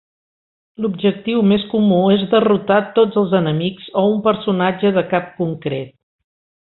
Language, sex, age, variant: Catalan, female, 60-69, Central